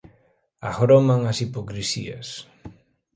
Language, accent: Galician, Normativo (estándar)